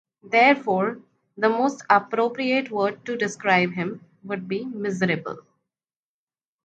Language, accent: English, India and South Asia (India, Pakistan, Sri Lanka)